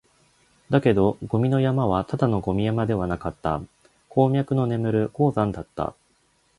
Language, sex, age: Japanese, male, 19-29